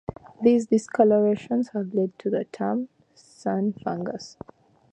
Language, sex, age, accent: English, female, 19-29, England English